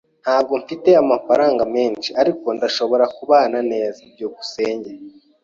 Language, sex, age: Kinyarwanda, male, 19-29